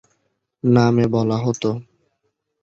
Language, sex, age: Bengali, male, 19-29